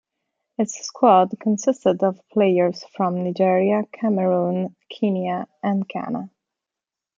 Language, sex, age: English, female, 30-39